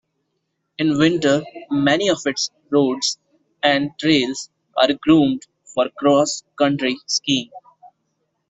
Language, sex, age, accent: English, male, under 19, India and South Asia (India, Pakistan, Sri Lanka)